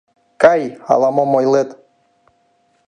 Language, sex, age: Mari, male, 19-29